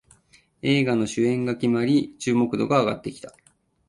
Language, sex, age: Japanese, male, 40-49